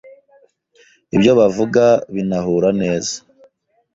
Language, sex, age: Kinyarwanda, male, 19-29